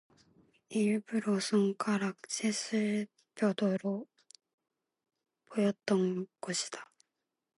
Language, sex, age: Korean, female, 19-29